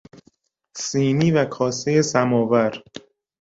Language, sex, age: Persian, male, 19-29